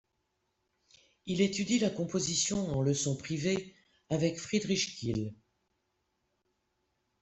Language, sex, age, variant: French, female, 60-69, Français de métropole